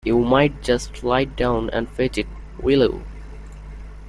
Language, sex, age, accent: English, male, 19-29, India and South Asia (India, Pakistan, Sri Lanka)